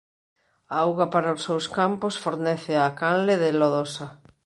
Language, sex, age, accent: Galician, female, 50-59, Normativo (estándar)